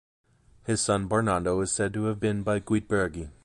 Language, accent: English, United States English